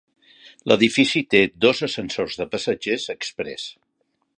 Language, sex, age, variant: Catalan, male, 60-69, Central